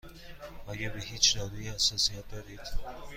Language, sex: Persian, male